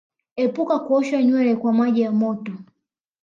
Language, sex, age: Swahili, male, 19-29